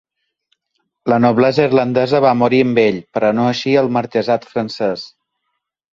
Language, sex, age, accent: Catalan, male, 40-49, balear; central